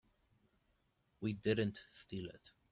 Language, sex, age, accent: English, male, 19-29, United States English